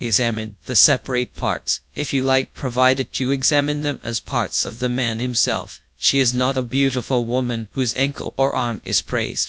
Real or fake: fake